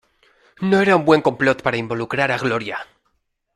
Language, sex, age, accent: Spanish, male, 19-29, España: Centro-Sur peninsular (Madrid, Toledo, Castilla-La Mancha)